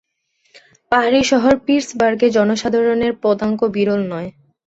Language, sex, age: Bengali, female, 19-29